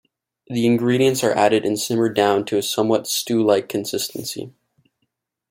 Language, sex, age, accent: English, male, 19-29, Canadian English